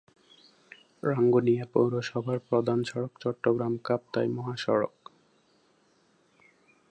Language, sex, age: Bengali, male, 19-29